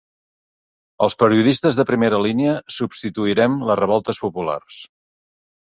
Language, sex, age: Catalan, male, 50-59